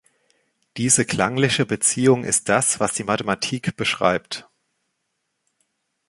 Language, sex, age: German, male, 30-39